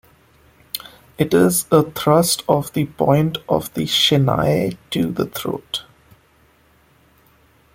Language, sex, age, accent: English, male, 30-39, India and South Asia (India, Pakistan, Sri Lanka)